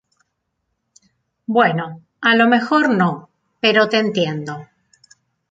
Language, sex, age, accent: Spanish, female, 40-49, Rioplatense: Argentina, Uruguay, este de Bolivia, Paraguay